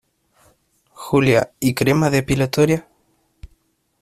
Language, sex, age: Spanish, male, 19-29